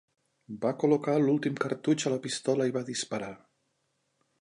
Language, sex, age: Catalan, male, 40-49